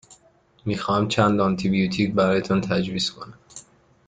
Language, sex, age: Persian, male, 19-29